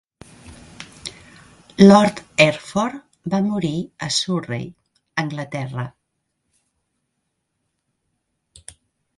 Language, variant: Catalan, Central